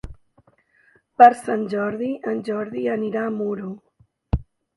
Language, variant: Catalan, Central